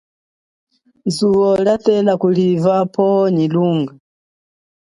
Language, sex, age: Chokwe, female, 40-49